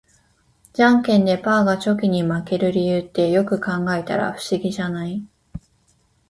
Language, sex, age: Japanese, female, 19-29